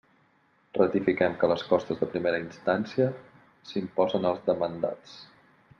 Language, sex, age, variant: Catalan, male, 30-39, Balear